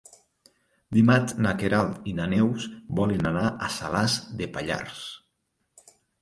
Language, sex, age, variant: Catalan, male, 40-49, Nord-Occidental